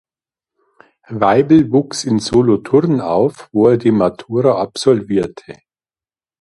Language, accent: German, Deutschland Deutsch